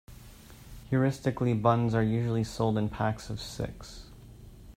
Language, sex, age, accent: English, male, 30-39, Canadian English